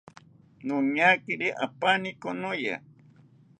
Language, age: South Ucayali Ashéninka, 60-69